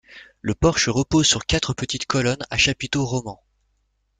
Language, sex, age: French, male, 40-49